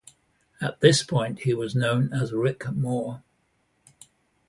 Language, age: English, 80-89